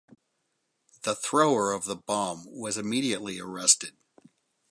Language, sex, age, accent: English, male, 50-59, United States English